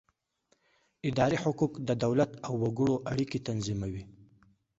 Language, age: Pashto, under 19